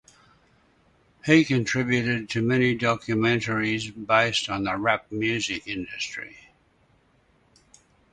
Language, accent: English, Australian English